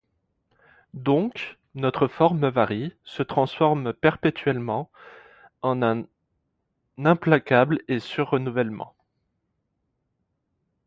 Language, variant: French, Français de métropole